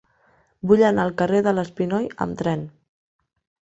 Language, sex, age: Catalan, female, 40-49